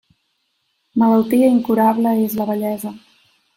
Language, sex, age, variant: Catalan, female, 19-29, Central